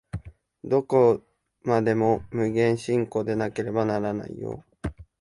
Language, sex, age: Japanese, male, 19-29